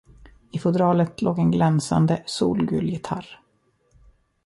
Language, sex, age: Swedish, male, 30-39